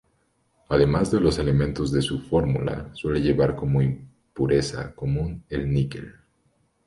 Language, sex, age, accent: Spanish, male, 19-29, Andino-Pacífico: Colombia, Perú, Ecuador, oeste de Bolivia y Venezuela andina